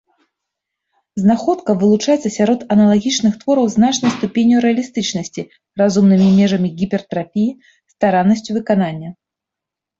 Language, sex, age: Belarusian, female, 30-39